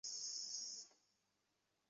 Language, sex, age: Bengali, male, 19-29